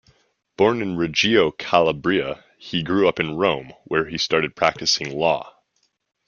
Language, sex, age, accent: English, male, 19-29, Canadian English